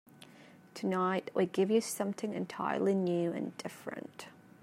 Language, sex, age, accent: English, female, 19-29, Australian English